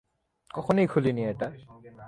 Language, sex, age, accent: Bengali, male, 19-29, প্রমিত; চলিত